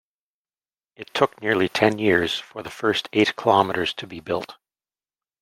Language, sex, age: English, male, 40-49